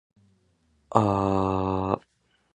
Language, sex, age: Japanese, male, 19-29